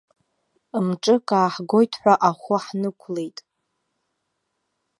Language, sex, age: Abkhazian, female, under 19